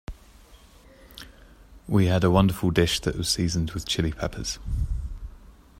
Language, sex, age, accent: English, male, 30-39, England English